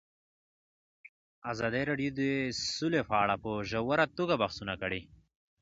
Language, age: Pashto, 19-29